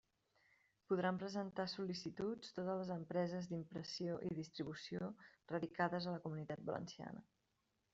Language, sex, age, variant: Catalan, female, 30-39, Central